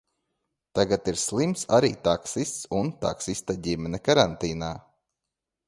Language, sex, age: Latvian, male, 30-39